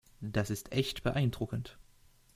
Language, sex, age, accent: German, male, under 19, Deutschland Deutsch